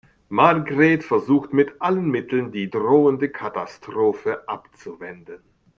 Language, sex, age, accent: German, male, 60-69, Deutschland Deutsch